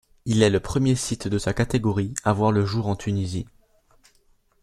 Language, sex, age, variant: French, male, under 19, Français de métropole